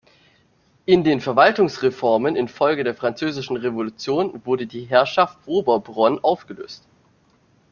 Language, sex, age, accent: German, male, under 19, Deutschland Deutsch